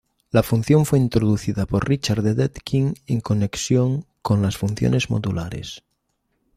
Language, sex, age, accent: Spanish, male, 50-59, España: Norte peninsular (Asturias, Castilla y León, Cantabria, País Vasco, Navarra, Aragón, La Rioja, Guadalajara, Cuenca)